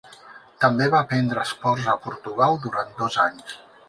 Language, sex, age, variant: Catalan, male, 40-49, Central